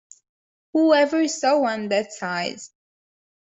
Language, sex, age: English, female, 19-29